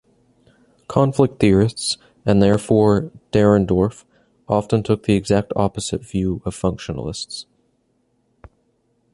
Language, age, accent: English, 19-29, United States English